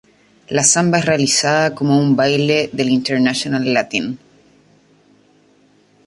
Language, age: Spanish, 40-49